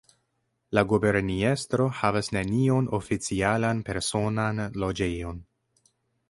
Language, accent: Esperanto, Internacia